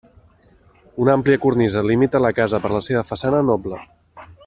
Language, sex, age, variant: Catalan, male, 30-39, Nord-Occidental